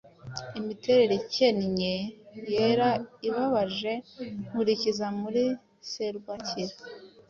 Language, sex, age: Kinyarwanda, female, 19-29